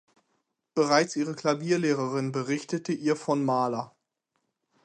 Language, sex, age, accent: German, male, 30-39, Deutschland Deutsch